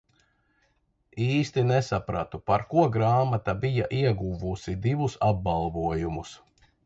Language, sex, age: Latvian, male, 50-59